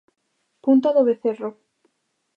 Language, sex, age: Galician, female, 19-29